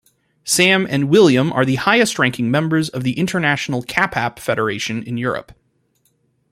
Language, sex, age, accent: English, male, 19-29, United States English